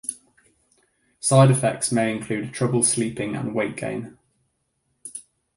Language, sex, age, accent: English, male, 19-29, England English